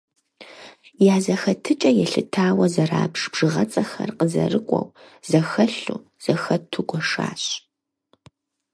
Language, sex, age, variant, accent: Kabardian, female, 30-39, Адыгэбзэ (Къэбэрдей, Кирил, псоми зэдай), Джылэхъстэней (Gilahsteney)